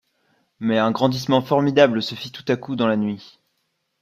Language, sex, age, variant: French, male, 19-29, Français de métropole